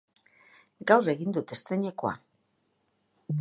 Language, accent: Basque, Erdialdekoa edo Nafarra (Gipuzkoa, Nafarroa)